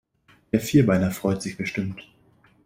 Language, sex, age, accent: German, male, under 19, Deutschland Deutsch